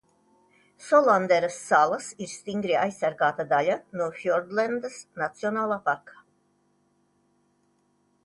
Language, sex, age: Latvian, female, 60-69